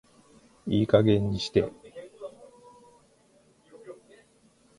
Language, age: Japanese, 50-59